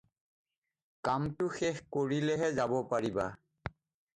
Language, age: Assamese, 40-49